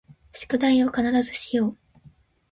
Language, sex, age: Japanese, female, 19-29